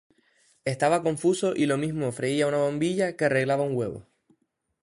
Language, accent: Spanish, España: Islas Canarias